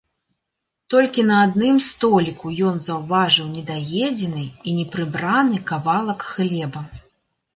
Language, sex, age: Belarusian, female, 30-39